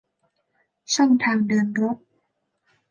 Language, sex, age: Thai, female, 19-29